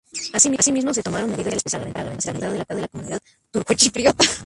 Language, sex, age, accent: Spanish, male, 19-29, México